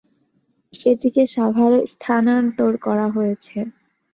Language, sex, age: Bengali, female, under 19